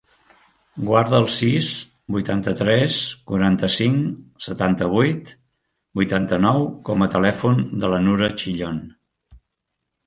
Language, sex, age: Catalan, male, 60-69